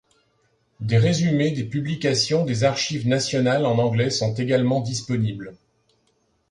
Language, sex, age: French, male, 50-59